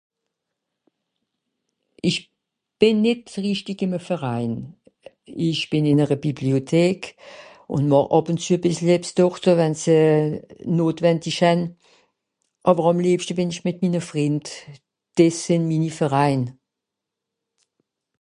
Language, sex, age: Swiss German, female, 70-79